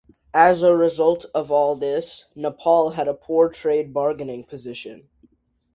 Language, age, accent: English, under 19, United States English